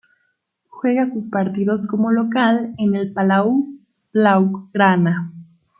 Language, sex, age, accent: Spanish, female, 19-29, México